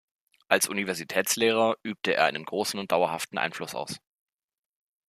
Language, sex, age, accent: German, male, 19-29, Deutschland Deutsch